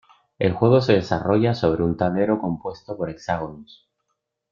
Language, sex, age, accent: Spanish, male, 40-49, España: Islas Canarias